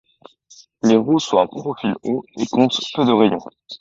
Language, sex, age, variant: French, male, 19-29, Français de métropole